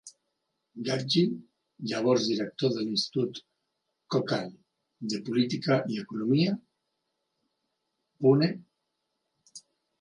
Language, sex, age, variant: Catalan, male, 40-49, Central